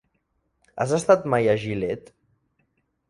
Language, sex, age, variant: Catalan, male, under 19, Central